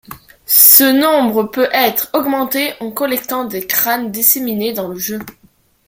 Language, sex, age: French, female, 19-29